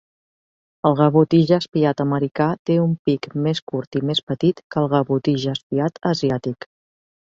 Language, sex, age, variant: Catalan, female, 40-49, Central